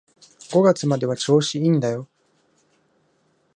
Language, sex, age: Japanese, male, 19-29